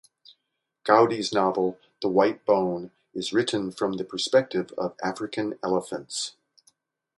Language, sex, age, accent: English, male, 60-69, United States English